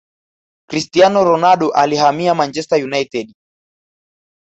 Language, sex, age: Swahili, male, 19-29